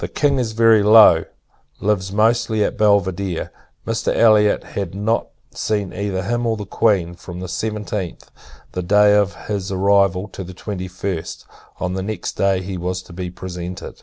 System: none